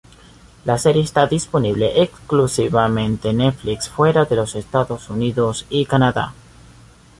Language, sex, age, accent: Spanish, male, 19-29, Caribe: Cuba, Venezuela, Puerto Rico, República Dominicana, Panamá, Colombia caribeña, México caribeño, Costa del golfo de México